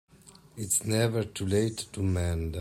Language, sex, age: English, male, 40-49